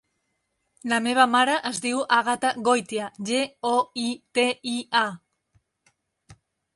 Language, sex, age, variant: Catalan, female, 40-49, Central